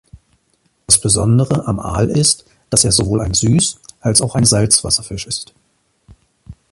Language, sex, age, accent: German, male, 40-49, Deutschland Deutsch